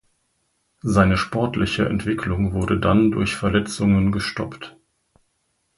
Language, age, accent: German, 50-59, Deutschland Deutsch